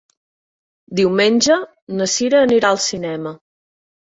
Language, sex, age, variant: Catalan, female, 30-39, Central